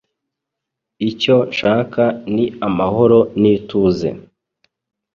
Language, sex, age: Kinyarwanda, male, 19-29